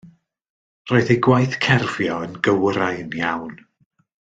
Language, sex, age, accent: Welsh, male, 30-39, Y Deyrnas Unedig Cymraeg